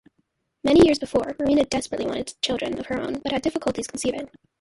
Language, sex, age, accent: English, female, under 19, United States English